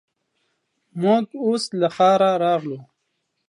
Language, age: Pashto, 19-29